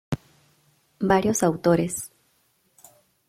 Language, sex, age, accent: Spanish, female, 30-39, América central